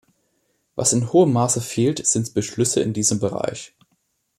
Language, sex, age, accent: German, male, 19-29, Deutschland Deutsch